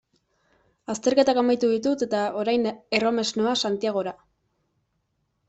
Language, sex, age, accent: Basque, female, 19-29, Erdialdekoa edo Nafarra (Gipuzkoa, Nafarroa)